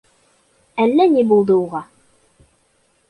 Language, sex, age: Bashkir, female, 19-29